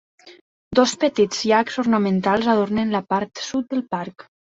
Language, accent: Catalan, valencià